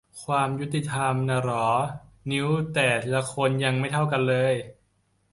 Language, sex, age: Thai, male, 19-29